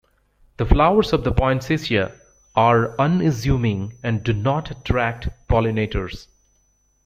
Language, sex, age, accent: English, male, 40-49, United States English